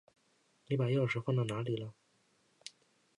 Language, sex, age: Chinese, male, under 19